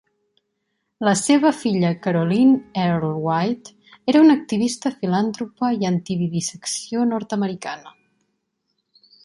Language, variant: Catalan, Central